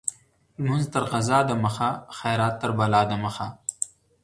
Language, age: Pashto, 30-39